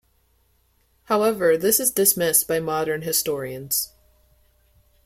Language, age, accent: English, under 19, United States English